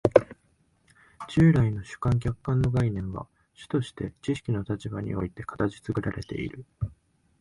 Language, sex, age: Japanese, male, 19-29